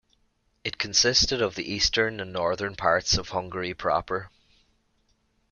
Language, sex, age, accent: English, male, 30-39, Irish English